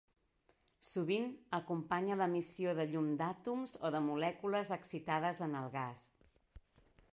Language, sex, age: Catalan, female, 40-49